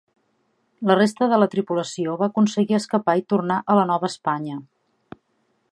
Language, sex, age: Catalan, female, 40-49